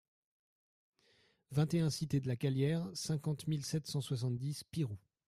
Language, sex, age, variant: French, male, 30-39, Français de métropole